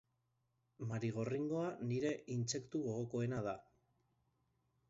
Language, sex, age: Basque, male, 40-49